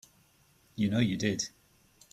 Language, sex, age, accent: English, male, 30-39, England English